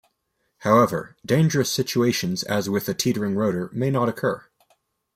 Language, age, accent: English, 19-29, United States English